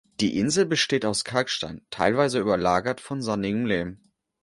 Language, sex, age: German, male, 19-29